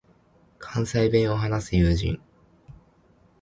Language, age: Japanese, 19-29